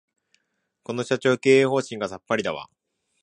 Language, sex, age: Japanese, male, 19-29